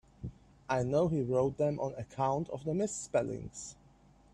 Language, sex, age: English, male, 19-29